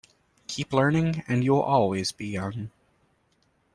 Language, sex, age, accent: English, male, 19-29, United States English